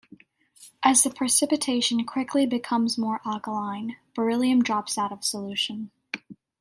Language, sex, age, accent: English, female, under 19, United States English